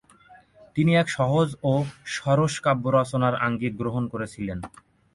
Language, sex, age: Bengali, male, 19-29